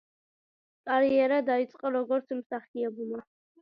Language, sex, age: Georgian, female, under 19